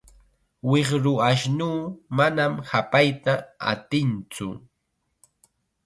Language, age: Chiquián Ancash Quechua, 19-29